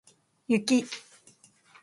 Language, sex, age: Japanese, female, 50-59